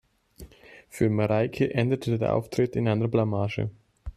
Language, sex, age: German, male, 30-39